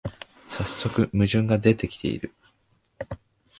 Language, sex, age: Japanese, male, 19-29